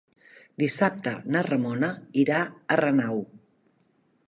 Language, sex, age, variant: Catalan, female, 50-59, Central